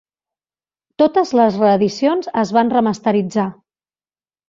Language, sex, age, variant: Catalan, female, 40-49, Central